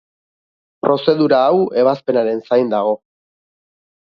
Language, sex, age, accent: Basque, male, 30-39, Erdialdekoa edo Nafarra (Gipuzkoa, Nafarroa)